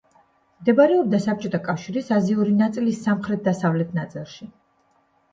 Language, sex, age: Georgian, female, 40-49